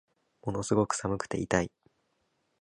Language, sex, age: Japanese, male, 19-29